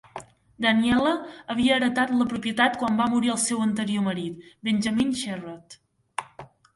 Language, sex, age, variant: Catalan, female, under 19, Central